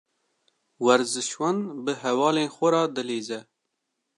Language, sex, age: Kurdish, male, under 19